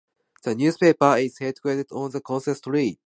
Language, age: English, 19-29